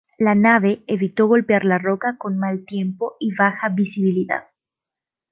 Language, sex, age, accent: Spanish, female, under 19, Andino-Pacífico: Colombia, Perú, Ecuador, oeste de Bolivia y Venezuela andina